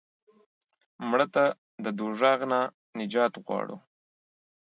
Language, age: Pashto, 19-29